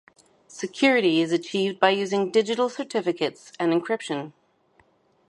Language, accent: English, Canadian English